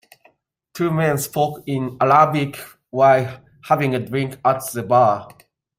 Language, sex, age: English, male, 40-49